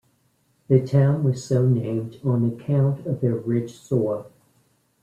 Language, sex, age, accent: English, male, 50-59, United States English